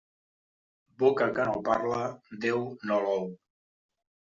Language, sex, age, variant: Catalan, male, 50-59, Nord-Occidental